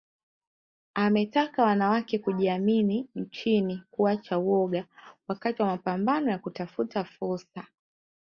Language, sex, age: Swahili, female, 19-29